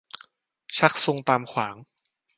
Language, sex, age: Thai, male, under 19